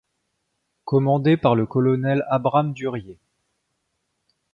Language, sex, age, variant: French, male, 30-39, Français de métropole